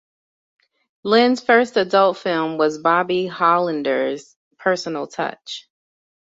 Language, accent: English, United States English